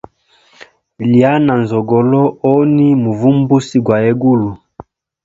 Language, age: Hemba, 19-29